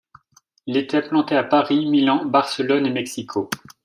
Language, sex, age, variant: French, male, 40-49, Français de métropole